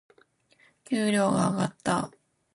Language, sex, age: Japanese, female, 40-49